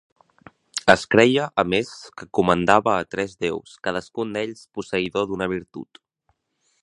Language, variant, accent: Catalan, Central, Empordanès; Oriental